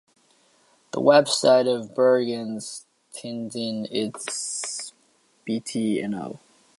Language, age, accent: English, under 19, United States English